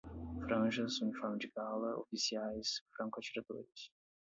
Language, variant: Portuguese, Portuguese (Brasil)